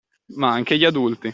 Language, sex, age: Italian, male, 19-29